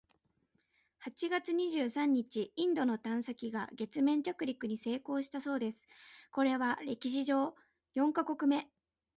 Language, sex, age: Japanese, female, 19-29